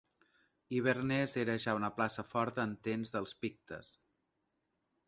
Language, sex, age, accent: Catalan, male, 40-49, balear; central